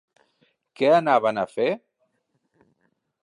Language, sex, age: Catalan, male, 50-59